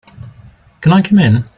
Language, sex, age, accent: English, male, 40-49, England English